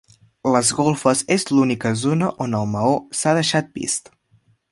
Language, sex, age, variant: Catalan, male, under 19, Central